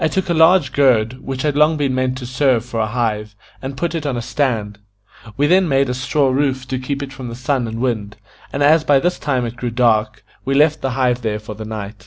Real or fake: real